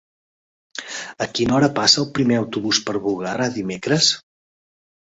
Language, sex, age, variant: Catalan, male, 50-59, Central